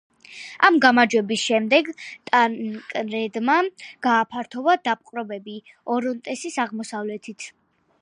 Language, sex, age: Georgian, female, under 19